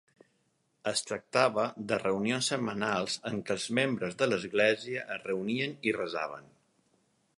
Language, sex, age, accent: Catalan, male, 50-59, mallorquí